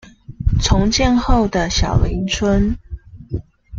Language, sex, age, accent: Chinese, female, 19-29, 出生地：高雄市